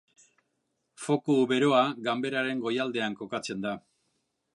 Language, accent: Basque, Mendebalekoa (Araba, Bizkaia, Gipuzkoako mendebaleko herri batzuk)